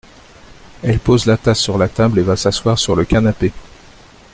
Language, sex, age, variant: French, male, 60-69, Français de métropole